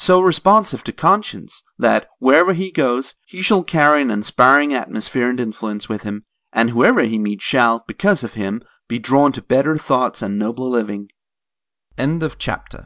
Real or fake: real